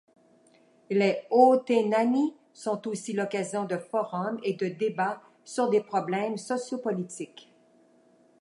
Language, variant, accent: French, Français d'Amérique du Nord, Français du Canada